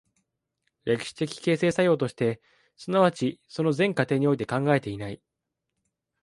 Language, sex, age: Japanese, male, 19-29